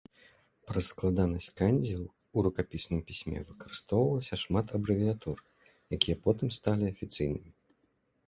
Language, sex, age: Belarusian, male, 30-39